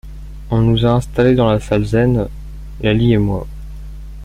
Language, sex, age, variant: French, male, under 19, Français de métropole